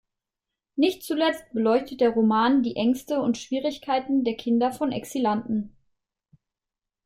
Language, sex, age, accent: German, female, 19-29, Deutschland Deutsch